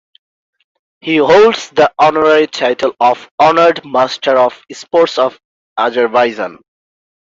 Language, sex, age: English, male, 19-29